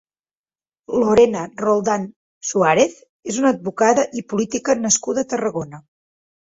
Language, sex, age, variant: Catalan, female, 19-29, Central